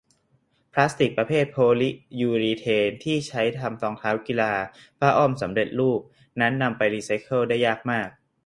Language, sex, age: Thai, male, 19-29